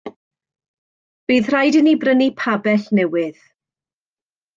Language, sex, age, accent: Welsh, female, 50-59, Y Deyrnas Unedig Cymraeg